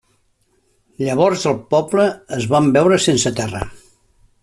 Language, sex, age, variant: Catalan, male, 60-69, Septentrional